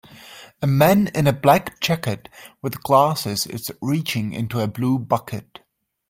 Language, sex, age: English, male, 30-39